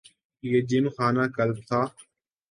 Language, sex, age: Urdu, male, 19-29